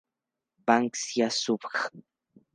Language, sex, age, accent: Spanish, male, under 19, México